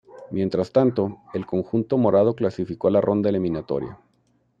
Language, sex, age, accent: Spanish, male, 40-49, México